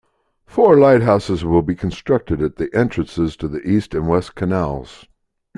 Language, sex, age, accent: English, male, 60-69, United States English